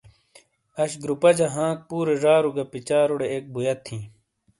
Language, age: Shina, 30-39